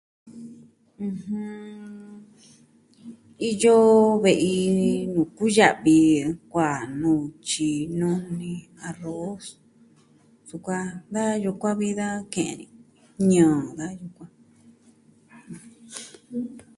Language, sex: Southwestern Tlaxiaco Mixtec, female